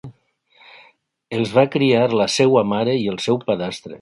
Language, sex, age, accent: Catalan, male, 60-69, valencià